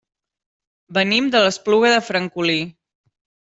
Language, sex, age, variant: Catalan, female, 40-49, Central